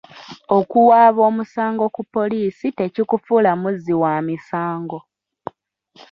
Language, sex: Ganda, female